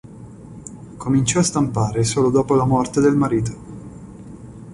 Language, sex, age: Italian, male, 19-29